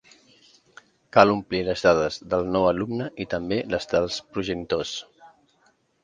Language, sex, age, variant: Catalan, male, 40-49, Central